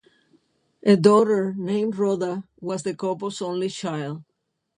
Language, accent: English, United States English